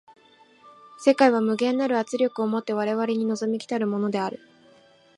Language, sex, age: Japanese, female, 19-29